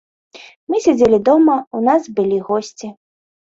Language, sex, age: Belarusian, female, 19-29